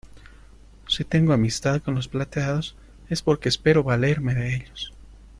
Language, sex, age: Spanish, male, 30-39